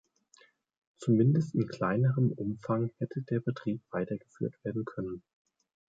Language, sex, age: German, male, 30-39